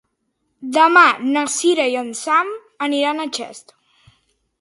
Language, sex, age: Catalan, female, under 19